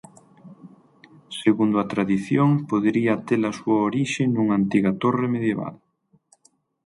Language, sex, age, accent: Galician, male, 30-39, Normativo (estándar)